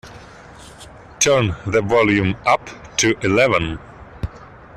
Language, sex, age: English, male, 30-39